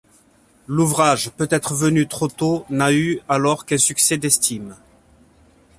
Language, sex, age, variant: French, male, 40-49, Français de métropole